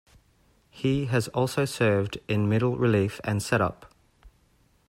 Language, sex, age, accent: English, male, 30-39, Australian English